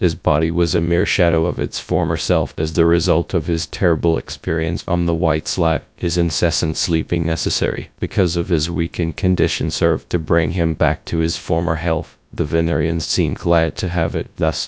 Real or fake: fake